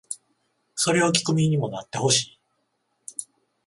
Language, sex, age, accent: Japanese, male, 40-49, 関西